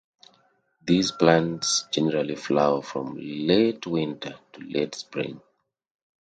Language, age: English, 30-39